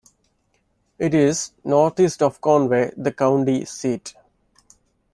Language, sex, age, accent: English, male, 30-39, India and South Asia (India, Pakistan, Sri Lanka)